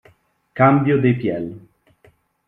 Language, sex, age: Italian, male, 30-39